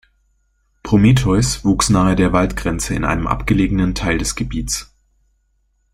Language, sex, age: German, male, 19-29